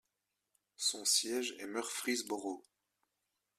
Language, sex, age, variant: French, male, 19-29, Français de métropole